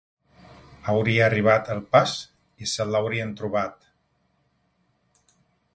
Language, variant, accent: Catalan, Nord-Occidental, nord-occidental